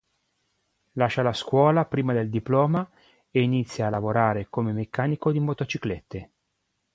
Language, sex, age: Italian, male, 50-59